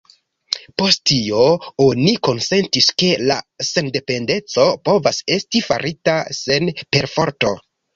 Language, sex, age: Esperanto, male, 19-29